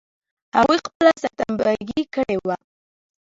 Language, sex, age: Pashto, female, under 19